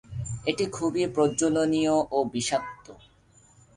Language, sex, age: Bengali, male, 19-29